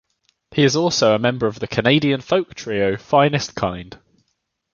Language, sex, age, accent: English, male, 19-29, England English